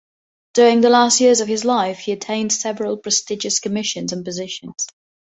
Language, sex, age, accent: English, female, 30-39, England English